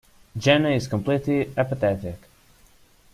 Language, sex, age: English, male, under 19